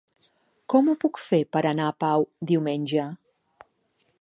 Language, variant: Catalan, Nord-Occidental